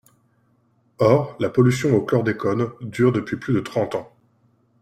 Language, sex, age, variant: French, male, 19-29, Français de métropole